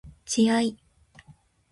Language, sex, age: Japanese, female, 19-29